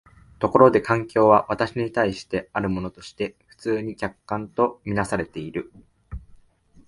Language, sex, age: Japanese, male, 19-29